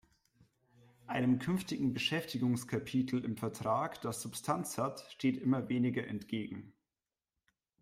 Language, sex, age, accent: German, male, 30-39, Deutschland Deutsch